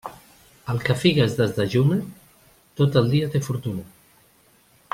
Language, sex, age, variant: Catalan, male, 50-59, Central